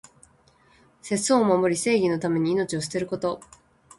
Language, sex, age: Japanese, female, 19-29